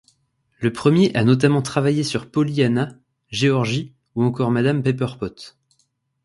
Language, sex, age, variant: French, male, 19-29, Français de métropole